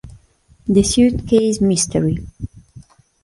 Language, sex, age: Italian, female, 30-39